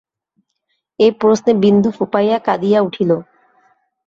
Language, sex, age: Bengali, female, 30-39